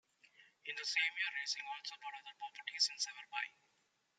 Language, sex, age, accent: English, male, 19-29, India and South Asia (India, Pakistan, Sri Lanka)